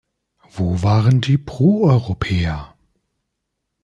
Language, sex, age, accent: German, male, 40-49, Deutschland Deutsch